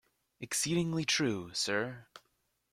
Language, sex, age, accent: English, male, under 19, United States English